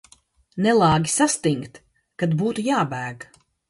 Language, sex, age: Latvian, female, 50-59